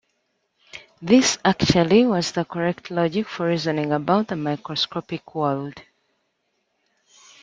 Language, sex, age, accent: English, female, 19-29, England English